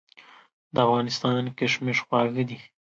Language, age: Pashto, 19-29